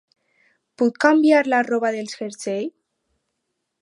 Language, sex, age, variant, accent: Catalan, female, under 19, Alacantí, valencià